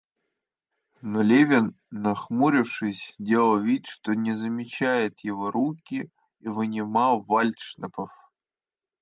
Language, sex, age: Russian, male, 30-39